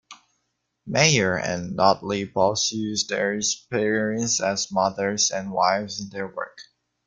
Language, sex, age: English, male, under 19